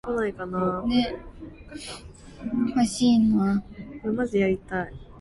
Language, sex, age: Cantonese, female, 19-29